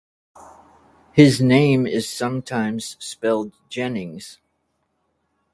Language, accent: English, United States English